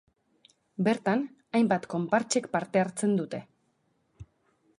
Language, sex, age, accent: Basque, female, 30-39, Erdialdekoa edo Nafarra (Gipuzkoa, Nafarroa)